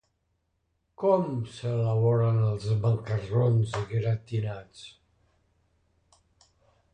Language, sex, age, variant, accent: Catalan, male, 70-79, Central, central